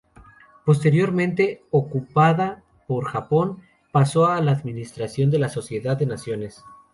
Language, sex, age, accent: Spanish, male, 19-29, México